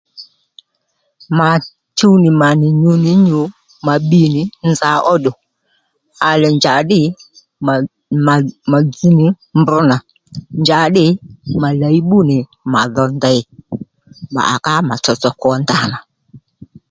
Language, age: Lendu, 40-49